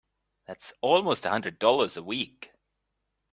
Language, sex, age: English, male, 30-39